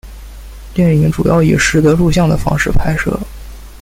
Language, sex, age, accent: Chinese, male, 19-29, 出生地：江苏省